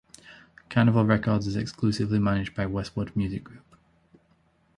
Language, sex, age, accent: English, male, 19-29, England English